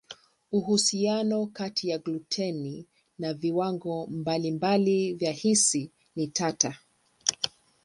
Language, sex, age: Swahili, female, 60-69